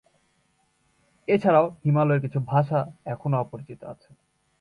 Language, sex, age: Bengali, male, 19-29